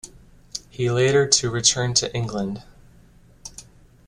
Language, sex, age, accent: English, male, 19-29, United States English